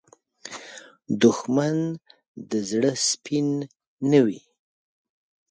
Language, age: Pashto, 40-49